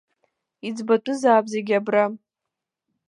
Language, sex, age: Abkhazian, female, under 19